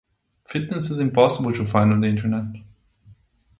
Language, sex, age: English, male, 19-29